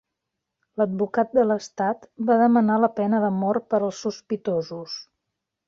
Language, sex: Catalan, female